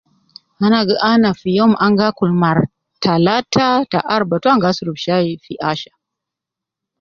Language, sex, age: Nubi, female, 50-59